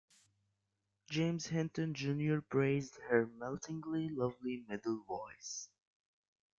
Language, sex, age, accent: English, male, under 19, United States English